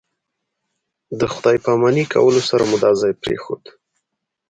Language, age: Pashto, 19-29